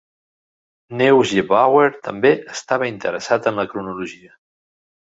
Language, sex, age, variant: Catalan, male, 50-59, Central